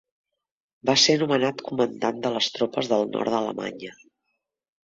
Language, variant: Catalan, Central